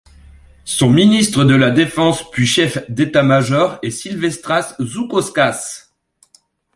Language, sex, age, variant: French, male, 30-39, Français de métropole